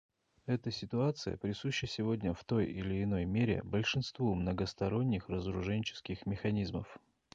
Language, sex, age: Russian, male, 40-49